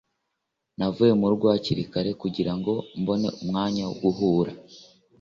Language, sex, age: Kinyarwanda, male, under 19